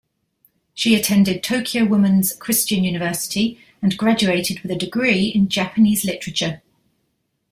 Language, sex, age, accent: English, female, 40-49, England English